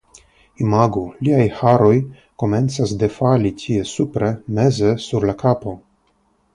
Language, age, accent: Esperanto, 30-39, Internacia